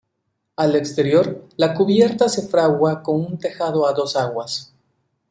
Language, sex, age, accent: Spanish, male, 19-29, México